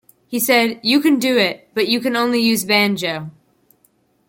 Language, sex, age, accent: English, female, under 19, United States English